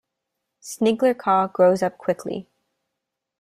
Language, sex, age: English, female, under 19